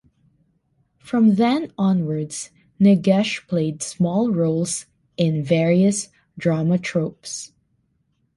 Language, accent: English, Filipino